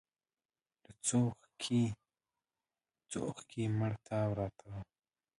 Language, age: Pashto, 19-29